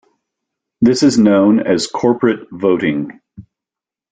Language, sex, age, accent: English, male, 50-59, United States English